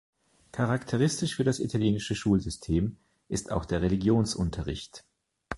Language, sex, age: German, male, 40-49